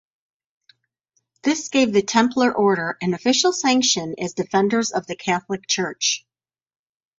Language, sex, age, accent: English, female, 60-69, United States English